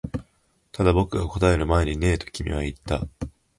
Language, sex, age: Japanese, male, 19-29